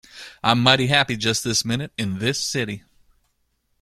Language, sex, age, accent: English, male, 30-39, United States English